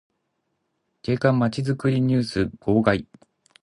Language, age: Japanese, 30-39